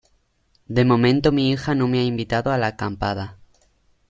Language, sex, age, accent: Spanish, male, under 19, España: Sur peninsular (Andalucia, Extremadura, Murcia)